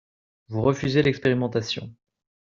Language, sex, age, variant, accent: French, male, 30-39, Français d'Europe, Français de Belgique